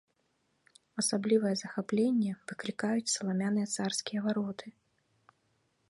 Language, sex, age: Belarusian, female, 30-39